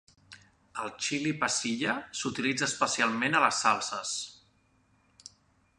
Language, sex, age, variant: Catalan, male, 40-49, Central